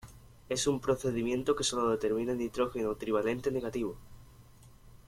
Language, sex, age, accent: Spanish, male, 19-29, España: Sur peninsular (Andalucia, Extremadura, Murcia)